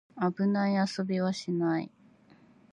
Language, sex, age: Japanese, female, 30-39